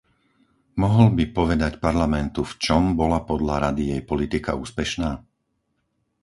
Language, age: Slovak, 50-59